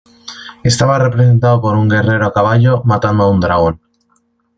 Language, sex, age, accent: Spanish, male, 19-29, España: Centro-Sur peninsular (Madrid, Toledo, Castilla-La Mancha)